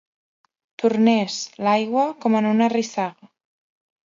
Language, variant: Catalan, Central